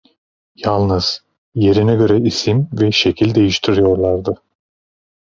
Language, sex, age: Turkish, male, 30-39